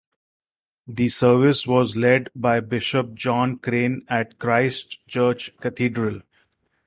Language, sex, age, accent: English, male, 40-49, India and South Asia (India, Pakistan, Sri Lanka)